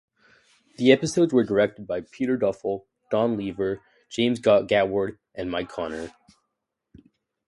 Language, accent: English, United States English